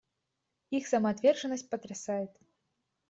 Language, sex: Russian, female